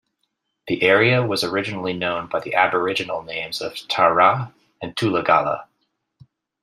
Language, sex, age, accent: English, male, 30-39, United States English